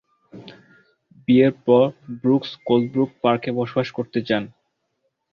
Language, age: Bengali, under 19